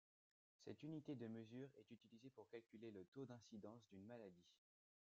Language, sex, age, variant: French, male, under 19, Français de métropole